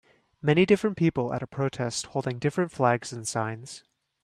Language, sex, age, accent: English, male, 30-39, United States English